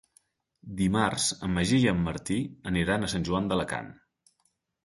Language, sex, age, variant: Catalan, male, 19-29, Central